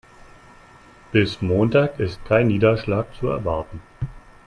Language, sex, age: German, male, 30-39